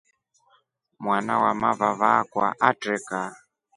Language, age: Rombo, 19-29